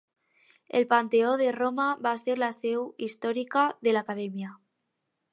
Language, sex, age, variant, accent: Catalan, female, under 19, Alacantí, aprenent (recent, des del castellà)